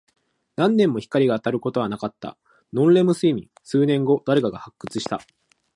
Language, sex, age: Japanese, male, 19-29